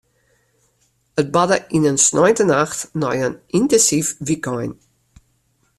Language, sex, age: Western Frisian, female, 60-69